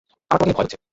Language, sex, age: Bengali, male, 19-29